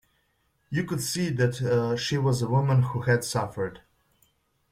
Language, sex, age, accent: English, male, 19-29, United States English